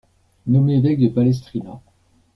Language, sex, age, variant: French, male, 50-59, Français de métropole